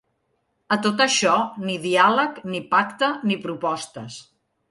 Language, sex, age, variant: Catalan, female, 50-59, Central